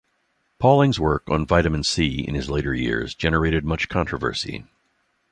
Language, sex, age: English, male, 60-69